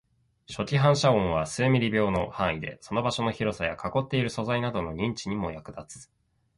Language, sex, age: Japanese, male, 19-29